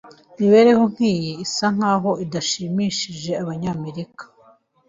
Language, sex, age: Kinyarwanda, female, 19-29